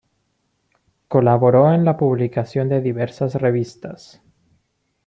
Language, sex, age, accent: Spanish, male, 19-29, Andino-Pacífico: Colombia, Perú, Ecuador, oeste de Bolivia y Venezuela andina